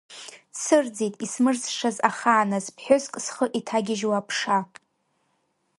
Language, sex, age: Abkhazian, female, 19-29